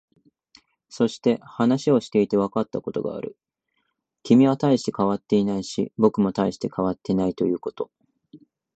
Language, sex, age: Japanese, male, 19-29